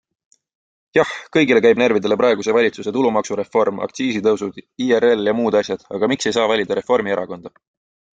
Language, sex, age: Estonian, male, 19-29